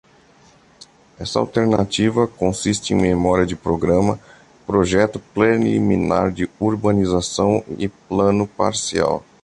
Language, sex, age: Portuguese, male, 30-39